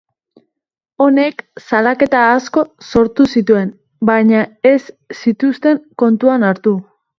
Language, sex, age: Basque, female, 19-29